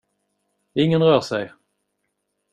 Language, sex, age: Swedish, male, 30-39